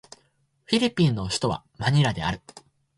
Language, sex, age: Japanese, male, 19-29